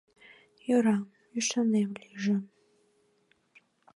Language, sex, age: Mari, female, 19-29